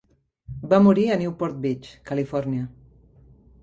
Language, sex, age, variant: Catalan, female, 40-49, Central